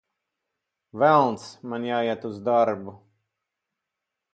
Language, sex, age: Latvian, male, 40-49